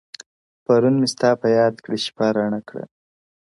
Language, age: Pashto, 19-29